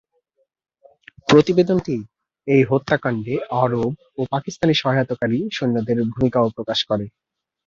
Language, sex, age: Bengali, male, 19-29